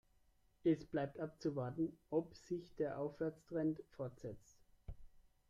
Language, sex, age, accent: German, male, 30-39, Deutschland Deutsch